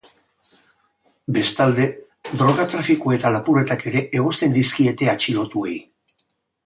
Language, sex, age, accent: Basque, male, 60-69, Mendebalekoa (Araba, Bizkaia, Gipuzkoako mendebaleko herri batzuk)